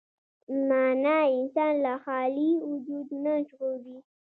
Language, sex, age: Pashto, female, under 19